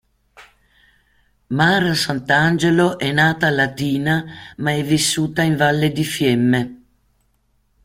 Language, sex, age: Italian, female, 60-69